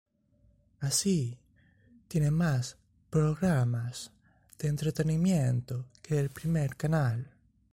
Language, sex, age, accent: Spanish, male, 19-29, España: Sur peninsular (Andalucia, Extremadura, Murcia)